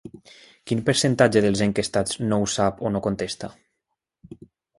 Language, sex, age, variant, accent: Catalan, male, 19-29, Valencià meridional, valencià